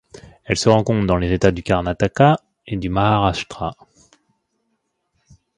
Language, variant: French, Français de métropole